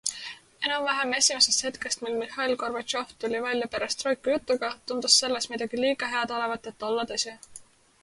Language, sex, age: Estonian, female, 19-29